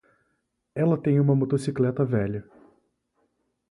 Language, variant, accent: Portuguese, Portuguese (Brasil), Mineiro